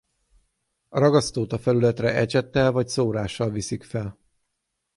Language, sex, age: Hungarian, male, 40-49